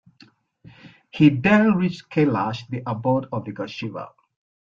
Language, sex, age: English, male, 30-39